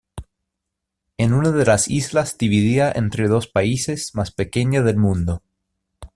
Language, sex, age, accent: Spanish, male, 30-39, Chileno: Chile, Cuyo